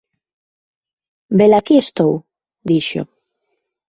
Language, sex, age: Galician, female, 30-39